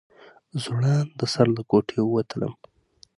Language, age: Pashto, 19-29